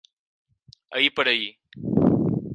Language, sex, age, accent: Catalan, male, 19-29, Garrotxi